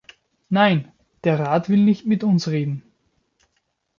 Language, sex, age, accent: German, male, 19-29, Österreichisches Deutsch